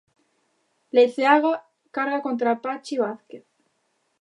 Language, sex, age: Galician, female, 19-29